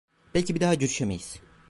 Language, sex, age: Turkish, male, 19-29